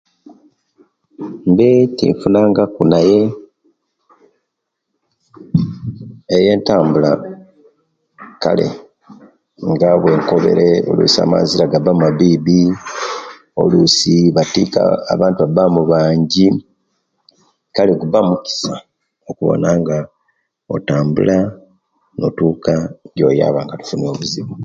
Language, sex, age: Kenyi, male, 40-49